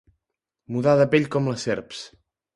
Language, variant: Catalan, Central